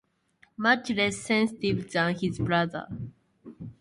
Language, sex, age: English, female, 19-29